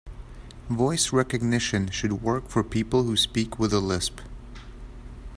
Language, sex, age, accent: English, male, 19-29, United States English